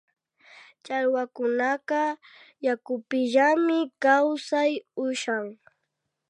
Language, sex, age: Imbabura Highland Quichua, female, 30-39